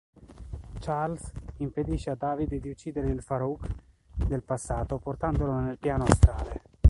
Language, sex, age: Italian, male, 30-39